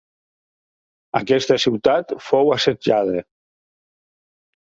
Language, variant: Catalan, Nord-Occidental